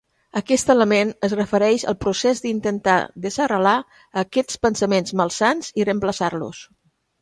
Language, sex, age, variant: Catalan, female, 70-79, Central